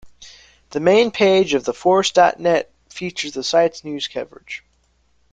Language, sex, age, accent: English, male, under 19, United States English